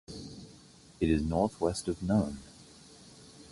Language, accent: English, Australian English